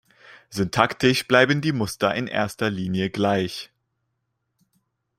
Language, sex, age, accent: German, male, 19-29, Deutschland Deutsch